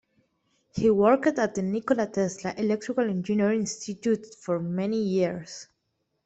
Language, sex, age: English, female, 19-29